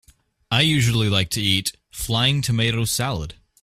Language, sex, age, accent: English, male, under 19, United States English